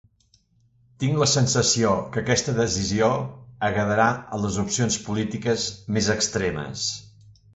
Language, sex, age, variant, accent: Catalan, male, 60-69, Central, central